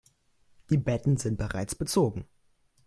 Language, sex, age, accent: German, male, under 19, Deutschland Deutsch